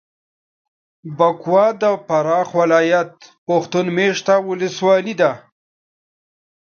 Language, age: Pashto, 30-39